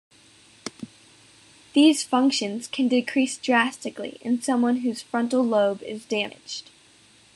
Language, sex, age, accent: English, female, under 19, United States English